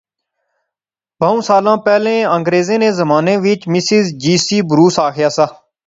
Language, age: Pahari-Potwari, 19-29